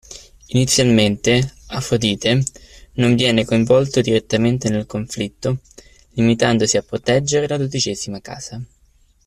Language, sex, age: Italian, male, 19-29